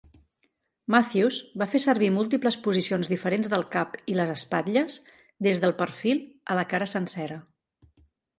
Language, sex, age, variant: Catalan, female, 50-59, Central